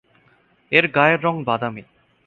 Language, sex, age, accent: Bengali, male, 19-29, fluent